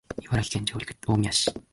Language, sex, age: Japanese, male, 19-29